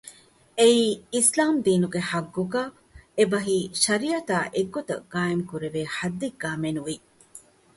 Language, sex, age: Divehi, female, 40-49